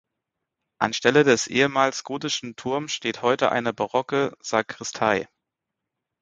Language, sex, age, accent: German, male, 30-39, Deutschland Deutsch